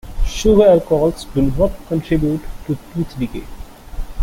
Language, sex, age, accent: English, male, 19-29, India and South Asia (India, Pakistan, Sri Lanka)